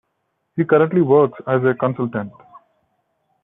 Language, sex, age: English, male, 30-39